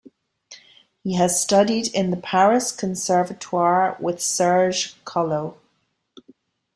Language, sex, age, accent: English, female, 50-59, Irish English